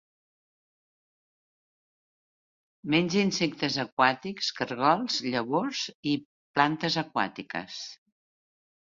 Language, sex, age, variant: Catalan, female, 60-69, Central